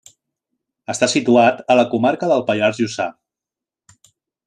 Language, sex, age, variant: Catalan, male, 30-39, Central